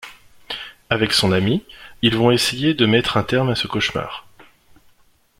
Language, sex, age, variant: French, male, 19-29, Français de métropole